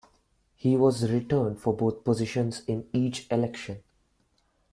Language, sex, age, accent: English, male, 19-29, India and South Asia (India, Pakistan, Sri Lanka)